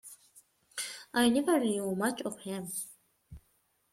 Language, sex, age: English, female, 40-49